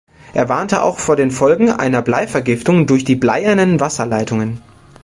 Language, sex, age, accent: German, male, 19-29, Deutschland Deutsch